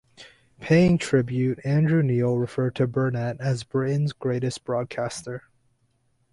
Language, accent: English, United States English; Hong Kong English